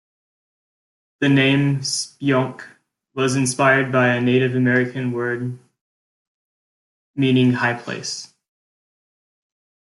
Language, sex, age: English, male, 19-29